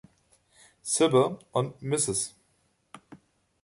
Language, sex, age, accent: German, male, 19-29, Deutschland Deutsch